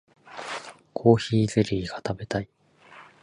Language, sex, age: Japanese, male, 19-29